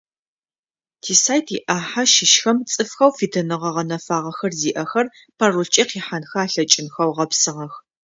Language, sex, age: Adyghe, female, 30-39